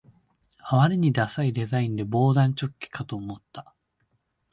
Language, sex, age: Japanese, male, 19-29